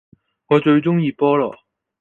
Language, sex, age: Cantonese, male, under 19